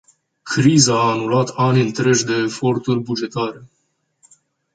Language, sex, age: Romanian, male, 19-29